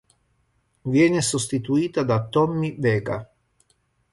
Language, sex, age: Italian, male, 50-59